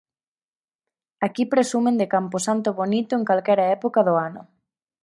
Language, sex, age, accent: Galician, female, 19-29, Central (gheada); Normativo (estándar)